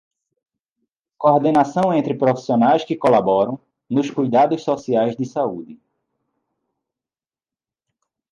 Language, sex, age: Portuguese, male, 19-29